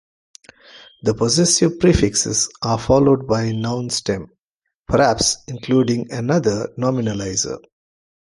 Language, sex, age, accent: English, male, 40-49, India and South Asia (India, Pakistan, Sri Lanka)